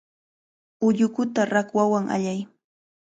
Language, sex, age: Cajatambo North Lima Quechua, female, 19-29